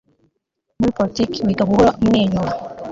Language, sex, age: Kinyarwanda, female, 19-29